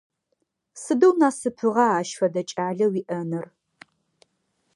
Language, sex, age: Adyghe, female, 30-39